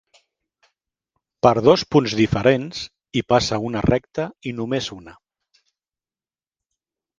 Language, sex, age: Catalan, male, 50-59